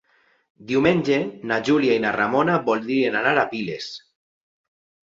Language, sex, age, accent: Catalan, male, 30-39, valencià